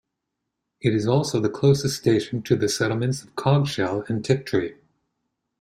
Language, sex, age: English, male, 60-69